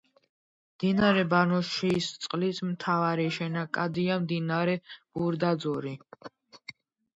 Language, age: Georgian, under 19